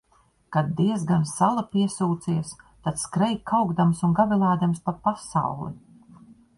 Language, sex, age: Latvian, female, 50-59